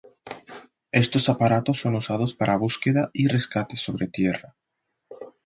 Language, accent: Spanish, España: Centro-Sur peninsular (Madrid, Toledo, Castilla-La Mancha)